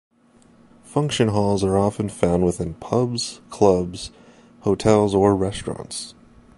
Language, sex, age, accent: English, male, 19-29, United States English